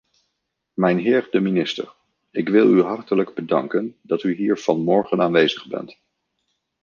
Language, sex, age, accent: Dutch, male, 19-29, Nederlands Nederlands